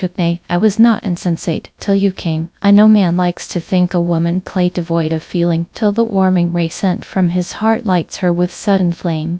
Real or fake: fake